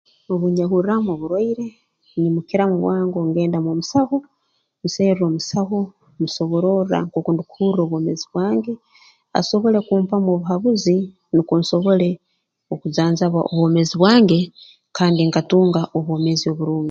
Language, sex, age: Tooro, female, 50-59